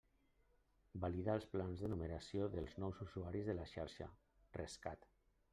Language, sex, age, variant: Catalan, male, 50-59, Central